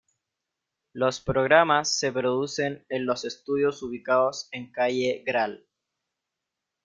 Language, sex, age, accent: Spanish, male, 19-29, Chileno: Chile, Cuyo